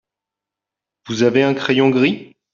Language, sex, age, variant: French, male, 30-39, Français de métropole